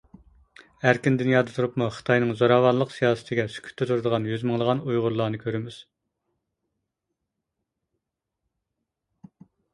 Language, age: Uyghur, 40-49